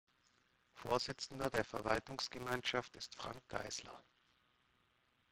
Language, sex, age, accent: German, male, 40-49, Deutschland Deutsch